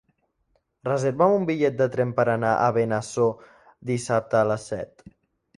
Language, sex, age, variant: Catalan, male, under 19, Central